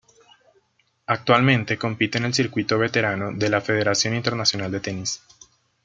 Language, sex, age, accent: Spanish, male, 19-29, Andino-Pacífico: Colombia, Perú, Ecuador, oeste de Bolivia y Venezuela andina